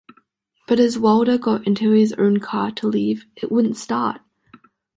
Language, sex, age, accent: English, female, under 19, Australian English